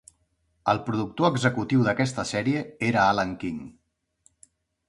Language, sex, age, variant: Catalan, male, 40-49, Central